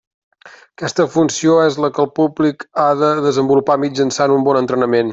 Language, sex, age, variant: Catalan, male, 30-39, Central